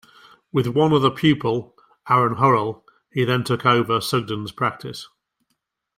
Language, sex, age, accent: English, male, 50-59, England English